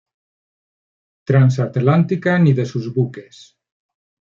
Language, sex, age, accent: Spanish, male, 40-49, España: Norte peninsular (Asturias, Castilla y León, Cantabria, País Vasco, Navarra, Aragón, La Rioja, Guadalajara, Cuenca)